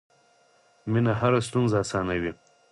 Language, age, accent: Pashto, 19-29, معیاري پښتو